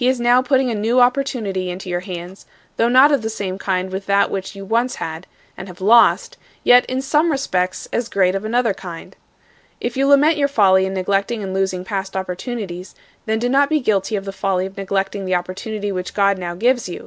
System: none